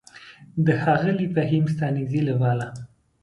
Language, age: Pashto, 30-39